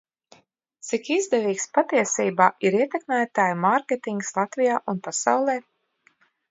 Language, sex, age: Latvian, female, 50-59